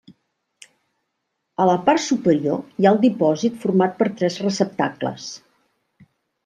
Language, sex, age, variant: Catalan, female, 60-69, Central